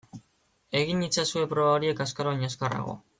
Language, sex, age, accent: Basque, male, 19-29, Mendebalekoa (Araba, Bizkaia, Gipuzkoako mendebaleko herri batzuk)